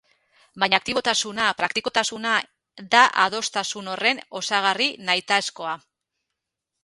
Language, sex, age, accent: Basque, female, 40-49, Mendebalekoa (Araba, Bizkaia, Gipuzkoako mendebaleko herri batzuk)